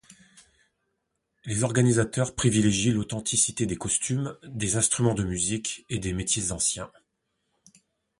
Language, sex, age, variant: French, male, 40-49, Français de métropole